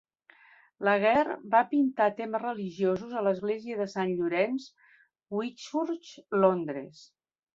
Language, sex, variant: Catalan, female, Central